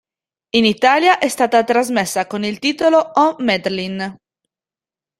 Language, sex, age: Italian, female, 19-29